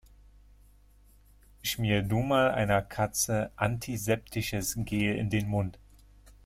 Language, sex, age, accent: German, male, 30-39, Deutschland Deutsch